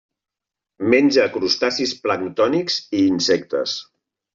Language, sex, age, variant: Catalan, male, 50-59, Central